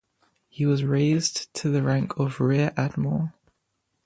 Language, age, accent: English, 19-29, England English